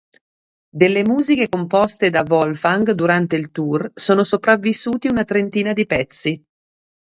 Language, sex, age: Italian, female, 40-49